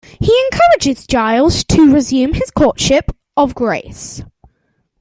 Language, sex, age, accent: English, male, under 19, England English